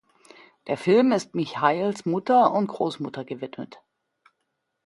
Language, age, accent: German, 40-49, Deutschland Deutsch